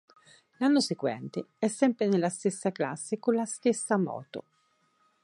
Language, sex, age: Italian, female, 40-49